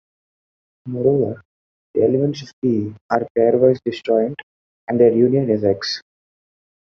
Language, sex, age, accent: English, male, 19-29, India and South Asia (India, Pakistan, Sri Lanka)